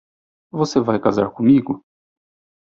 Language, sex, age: Portuguese, male, 19-29